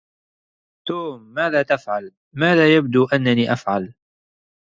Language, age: Arabic, 30-39